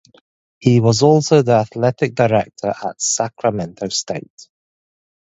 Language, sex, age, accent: English, male, 19-29, England English